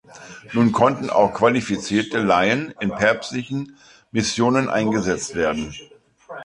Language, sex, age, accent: German, male, 50-59, Deutschland Deutsch